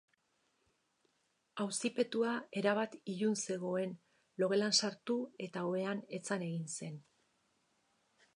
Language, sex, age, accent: Basque, female, 50-59, Erdialdekoa edo Nafarra (Gipuzkoa, Nafarroa)